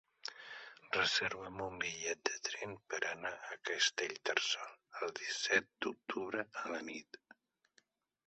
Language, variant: Catalan, Central